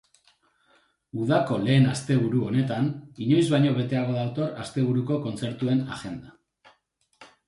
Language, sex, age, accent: Basque, male, 30-39, Mendebalekoa (Araba, Bizkaia, Gipuzkoako mendebaleko herri batzuk)